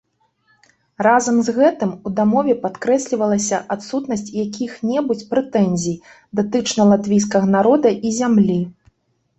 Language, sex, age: Belarusian, female, 40-49